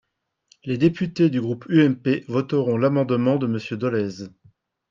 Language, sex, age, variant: French, male, 30-39, Français de métropole